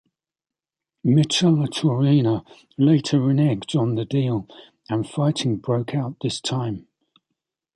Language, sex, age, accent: English, male, 40-49, England English